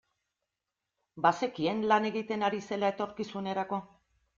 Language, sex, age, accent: Basque, female, 60-69, Erdialdekoa edo Nafarra (Gipuzkoa, Nafarroa)